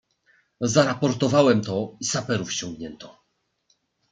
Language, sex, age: Polish, male, 30-39